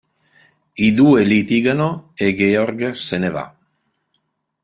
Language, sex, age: Italian, male, 60-69